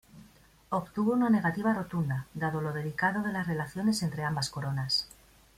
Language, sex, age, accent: Spanish, female, 40-49, España: Norte peninsular (Asturias, Castilla y León, Cantabria, País Vasco, Navarra, Aragón, La Rioja, Guadalajara, Cuenca)